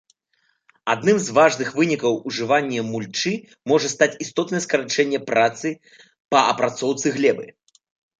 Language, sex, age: Belarusian, male, 40-49